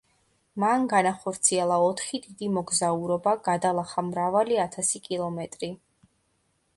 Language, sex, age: Georgian, female, 19-29